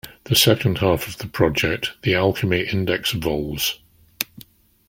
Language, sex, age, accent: English, male, 60-69, England English